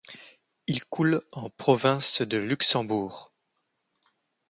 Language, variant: French, Français de métropole